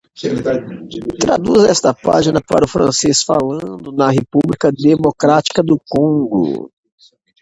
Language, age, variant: Portuguese, 40-49, Portuguese (Brasil)